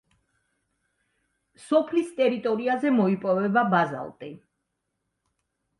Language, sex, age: Georgian, female, 60-69